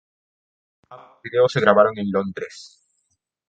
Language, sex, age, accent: Spanish, male, under 19, Andino-Pacífico: Colombia, Perú, Ecuador, oeste de Bolivia y Venezuela andina